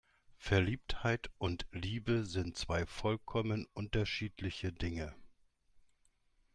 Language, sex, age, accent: German, male, 50-59, Deutschland Deutsch